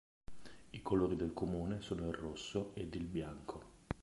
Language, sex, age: Italian, male, 40-49